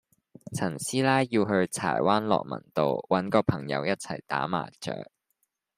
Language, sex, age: Cantonese, male, 19-29